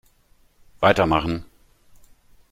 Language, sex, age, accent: German, male, 50-59, Deutschland Deutsch